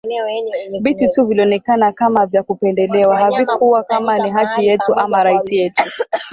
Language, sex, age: Swahili, female, 19-29